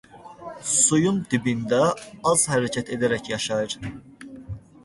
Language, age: Azerbaijani, 19-29